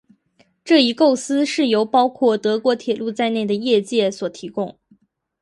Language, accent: Chinese, 出生地：吉林省